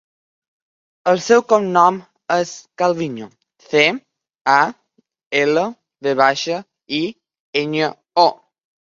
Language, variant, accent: Catalan, Balear, balear